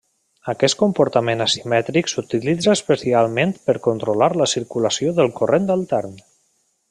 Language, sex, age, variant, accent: Catalan, male, 30-39, Valencià meridional, valencià